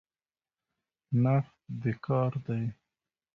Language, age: Pashto, 19-29